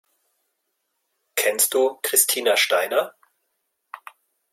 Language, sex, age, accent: German, male, 40-49, Deutschland Deutsch